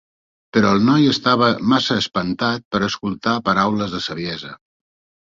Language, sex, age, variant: Catalan, male, 60-69, Central